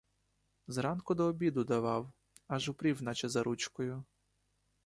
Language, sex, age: Ukrainian, male, 19-29